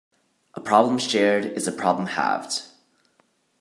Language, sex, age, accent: English, male, 19-29, United States English